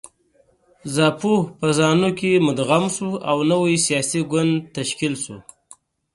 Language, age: Pashto, 30-39